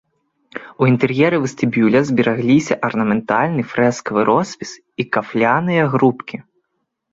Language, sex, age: Belarusian, male, under 19